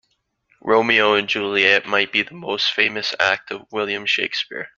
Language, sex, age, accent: English, male, 19-29, United States English